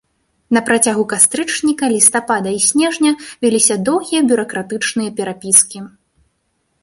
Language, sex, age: Belarusian, female, 19-29